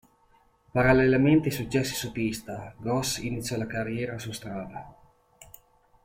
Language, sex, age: Italian, male, 30-39